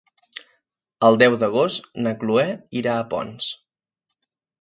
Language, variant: Catalan, Central